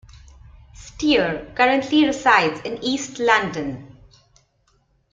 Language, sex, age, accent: English, female, 40-49, India and South Asia (India, Pakistan, Sri Lanka)